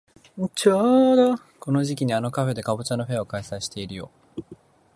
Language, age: Japanese, 19-29